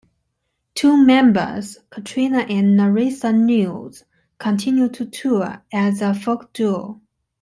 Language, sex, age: English, male, 19-29